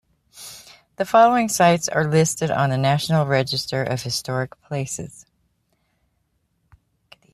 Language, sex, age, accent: English, female, 50-59, United States English